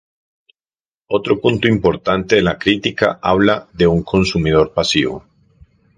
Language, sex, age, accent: Spanish, male, 40-49, Andino-Pacífico: Colombia, Perú, Ecuador, oeste de Bolivia y Venezuela andina